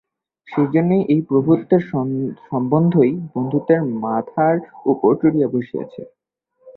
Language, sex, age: Bengali, male, 19-29